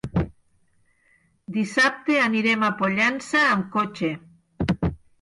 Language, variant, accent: Catalan, Nord-Occidental, nord-occidental